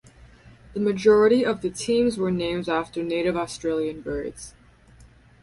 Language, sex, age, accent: English, female, 19-29, Canadian English